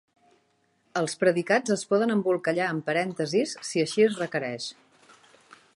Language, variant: Catalan, Central